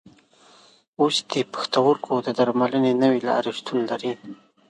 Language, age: Pashto, 19-29